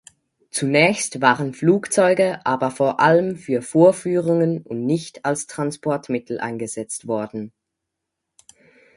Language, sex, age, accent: German, male, under 19, Schweizerdeutsch